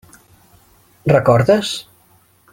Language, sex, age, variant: Catalan, male, 30-39, Central